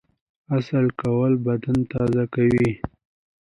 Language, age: Pashto, 19-29